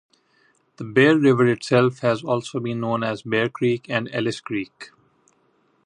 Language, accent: English, India and South Asia (India, Pakistan, Sri Lanka)